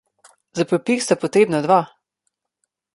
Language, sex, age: Slovenian, female, under 19